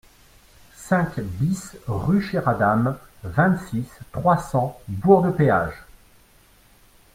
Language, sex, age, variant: French, male, 40-49, Français de métropole